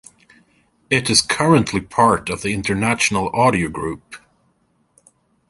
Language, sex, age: English, male, 40-49